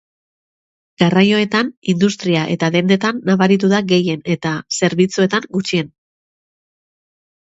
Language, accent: Basque, Mendebalekoa (Araba, Bizkaia, Gipuzkoako mendebaleko herri batzuk)